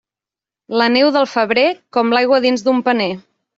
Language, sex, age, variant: Catalan, female, 19-29, Central